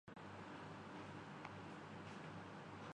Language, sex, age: Urdu, male, 19-29